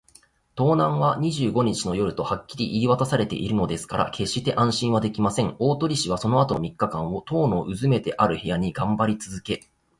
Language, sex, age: Japanese, male, 19-29